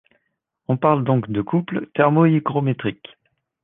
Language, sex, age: French, male, 30-39